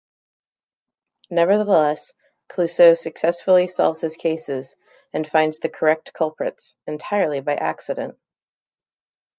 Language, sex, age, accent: English, female, 30-39, United States English